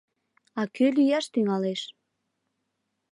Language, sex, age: Mari, female, 19-29